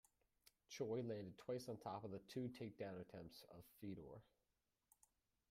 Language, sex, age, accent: English, male, 19-29, United States English